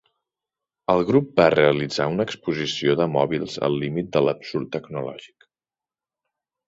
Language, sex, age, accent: Catalan, male, 30-39, central; nord-occidental; septentrional